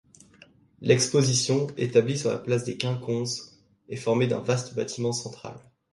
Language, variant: French, Français de métropole